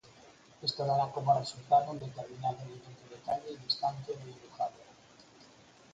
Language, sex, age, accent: Spanish, male, 50-59, España: Norte peninsular (Asturias, Castilla y León, Cantabria, País Vasco, Navarra, Aragón, La Rioja, Guadalajara, Cuenca)